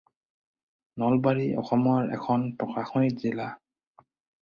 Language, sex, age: Assamese, male, 19-29